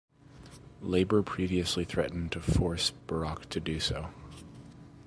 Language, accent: English, United States English